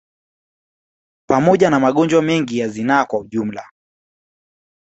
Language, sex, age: Swahili, male, 19-29